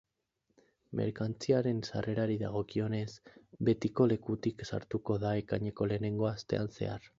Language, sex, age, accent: Basque, male, 19-29, Mendebalekoa (Araba, Bizkaia, Gipuzkoako mendebaleko herri batzuk)